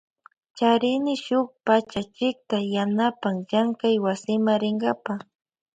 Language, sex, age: Loja Highland Quichua, female, 19-29